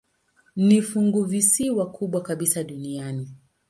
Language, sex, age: Swahili, female, 30-39